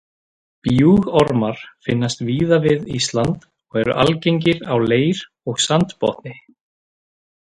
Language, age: Icelandic, 30-39